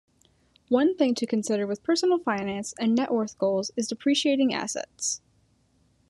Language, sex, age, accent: English, female, under 19, United States English